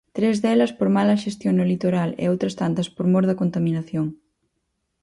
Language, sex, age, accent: Galician, female, 19-29, Central (gheada)